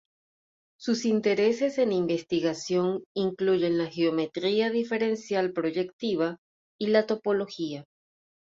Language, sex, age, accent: Spanish, female, 30-39, Caribe: Cuba, Venezuela, Puerto Rico, República Dominicana, Panamá, Colombia caribeña, México caribeño, Costa del golfo de México